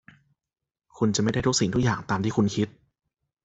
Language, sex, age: Thai, male, 30-39